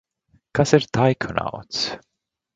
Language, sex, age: Latvian, male, 40-49